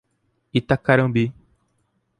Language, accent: Portuguese, Mineiro